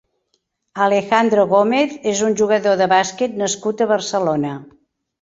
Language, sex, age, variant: Catalan, female, 70-79, Central